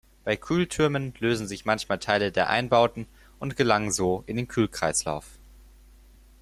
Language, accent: German, Deutschland Deutsch